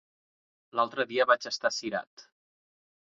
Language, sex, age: Catalan, male, 30-39